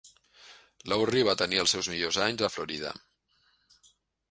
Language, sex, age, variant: Catalan, male, 50-59, Central